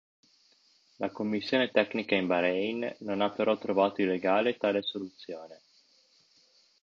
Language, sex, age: Italian, male, 30-39